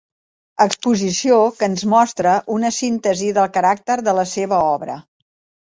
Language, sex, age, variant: Catalan, female, 60-69, Central